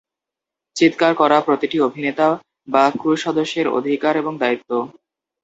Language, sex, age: Bengali, male, 19-29